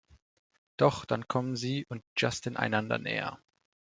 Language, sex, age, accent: German, male, 19-29, Deutschland Deutsch